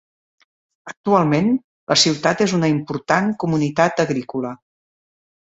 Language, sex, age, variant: Catalan, female, 50-59, Central